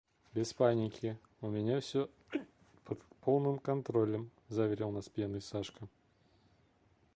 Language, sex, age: Russian, male, 30-39